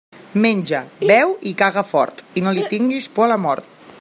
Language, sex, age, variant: Catalan, female, 30-39, Central